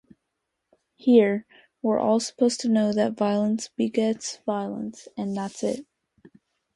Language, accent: English, United States English